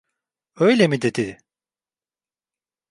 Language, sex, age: Turkish, male, 30-39